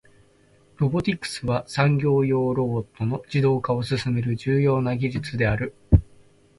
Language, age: Japanese, 19-29